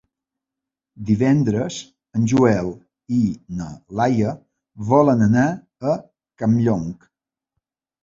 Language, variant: Catalan, Balear